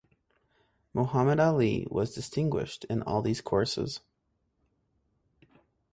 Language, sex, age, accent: English, male, 19-29, United States English